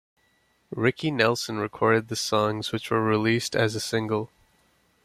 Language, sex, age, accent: English, male, 19-29, United States English